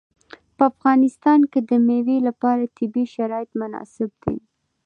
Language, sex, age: Pashto, female, 19-29